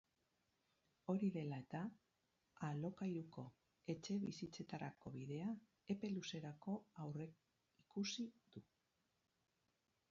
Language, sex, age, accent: Basque, female, 50-59, Mendebalekoa (Araba, Bizkaia, Gipuzkoako mendebaleko herri batzuk)